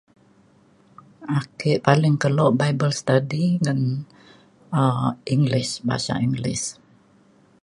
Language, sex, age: Mainstream Kenyah, female, 70-79